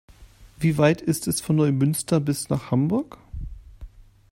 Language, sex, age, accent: German, male, 40-49, Deutschland Deutsch